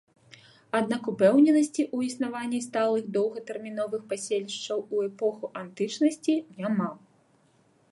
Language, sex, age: Belarusian, female, 30-39